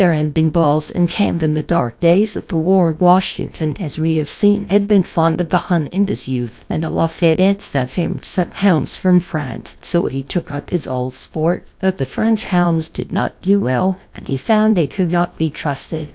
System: TTS, GlowTTS